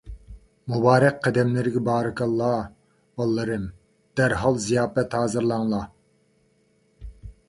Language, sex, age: Uyghur, male, 40-49